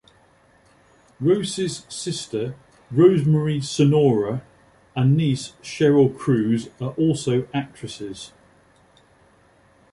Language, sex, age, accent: English, male, 50-59, England English